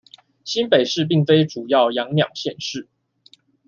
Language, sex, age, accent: Chinese, male, 19-29, 出生地：新北市